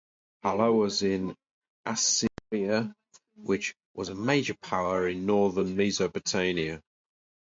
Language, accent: English, England English